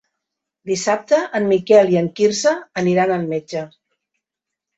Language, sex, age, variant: Catalan, female, 50-59, Central